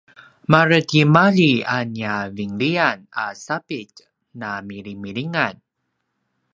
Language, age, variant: Paiwan, 30-39, pinayuanan a kinaikacedasan (東排灣語)